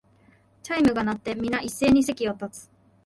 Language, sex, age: Japanese, female, 19-29